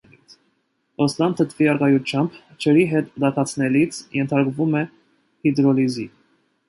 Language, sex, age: Armenian, male, 19-29